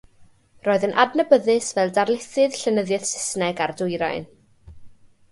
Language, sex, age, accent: Welsh, female, 19-29, Y Deyrnas Unedig Cymraeg